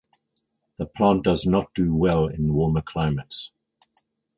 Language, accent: English, England English